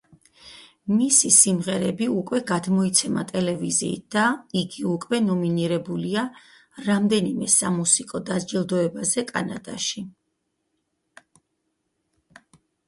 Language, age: Georgian, 40-49